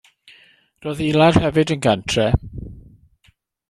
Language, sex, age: Welsh, male, 50-59